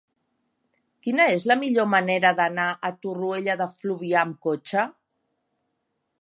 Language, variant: Catalan, Central